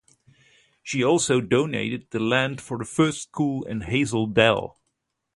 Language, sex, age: English, male, 30-39